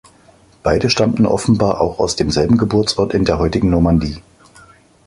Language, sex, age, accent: German, male, 40-49, Deutschland Deutsch